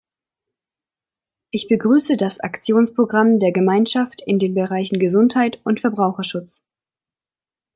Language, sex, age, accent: German, female, 19-29, Deutschland Deutsch